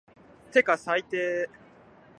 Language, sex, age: Japanese, male, 19-29